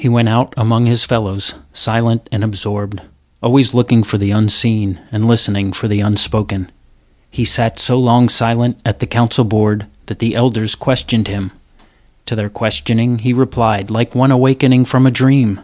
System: none